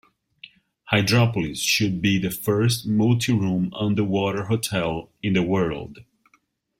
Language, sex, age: English, male, 30-39